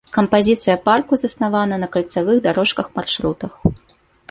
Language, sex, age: Belarusian, female, 30-39